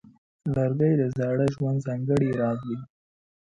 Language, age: Pashto, under 19